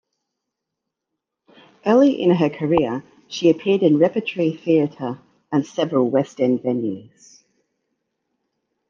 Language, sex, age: English, female, 40-49